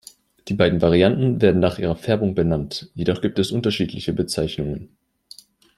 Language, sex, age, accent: German, male, 19-29, Deutschland Deutsch